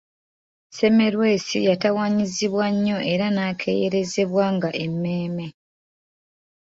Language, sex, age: Ganda, female, 19-29